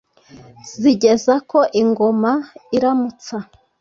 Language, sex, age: Kinyarwanda, female, 19-29